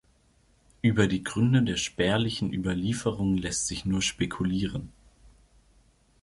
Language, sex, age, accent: German, male, 19-29, Deutschland Deutsch